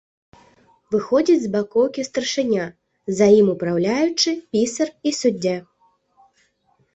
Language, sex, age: Belarusian, female, 19-29